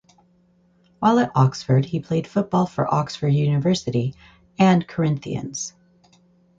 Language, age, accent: English, 40-49, United States English